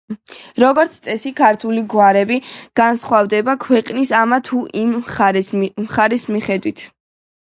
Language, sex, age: Georgian, female, 19-29